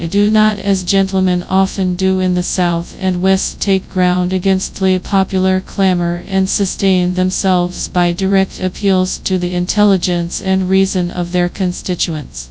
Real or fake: fake